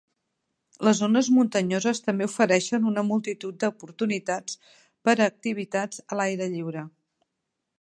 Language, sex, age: Catalan, female, 50-59